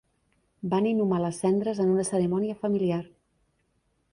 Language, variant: Catalan, Central